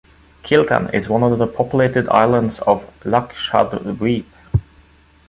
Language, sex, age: English, male, 30-39